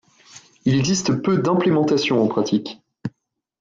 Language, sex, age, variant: French, male, 19-29, Français de métropole